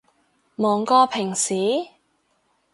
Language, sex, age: Cantonese, female, 19-29